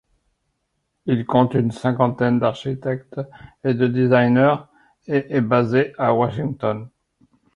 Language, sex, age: French, male, 60-69